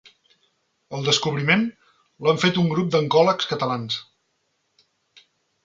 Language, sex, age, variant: Catalan, male, 40-49, Central